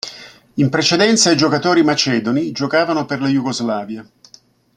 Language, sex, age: Italian, male, 60-69